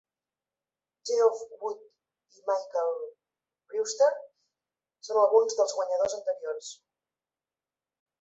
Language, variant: Catalan, Central